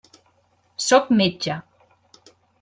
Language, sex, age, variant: Catalan, female, 19-29, Central